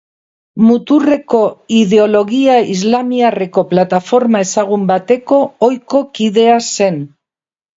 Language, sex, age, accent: Basque, female, 60-69, Mendebalekoa (Araba, Bizkaia, Gipuzkoako mendebaleko herri batzuk)